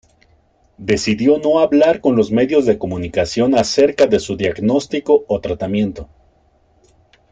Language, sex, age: Spanish, male, 30-39